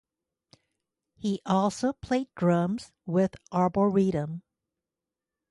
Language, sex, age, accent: English, female, 50-59, United States English